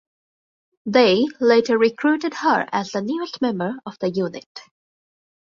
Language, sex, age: English, female, 19-29